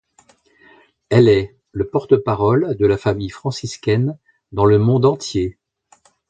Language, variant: French, Français de métropole